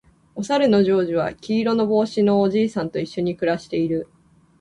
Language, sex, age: Japanese, female, 19-29